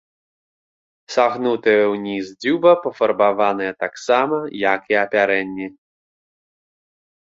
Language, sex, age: Belarusian, male, 19-29